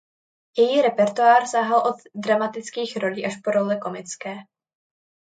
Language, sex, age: Czech, female, under 19